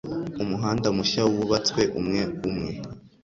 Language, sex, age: Kinyarwanda, male, under 19